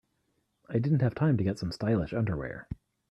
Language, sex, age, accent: English, male, 40-49, United States English